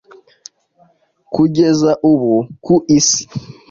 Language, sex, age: Kinyarwanda, male, 19-29